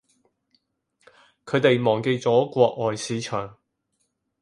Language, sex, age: Cantonese, male, 30-39